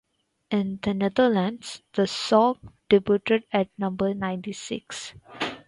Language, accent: English, India and South Asia (India, Pakistan, Sri Lanka)